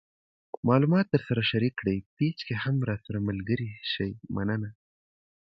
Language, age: Pashto, 19-29